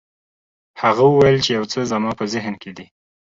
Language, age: Pashto, 30-39